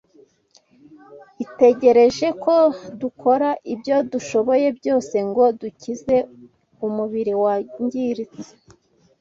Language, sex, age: Kinyarwanda, female, 19-29